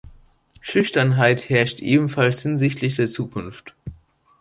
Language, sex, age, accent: German, male, under 19, Deutschland Deutsch